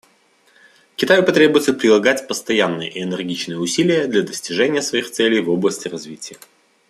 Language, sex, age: Russian, male, 19-29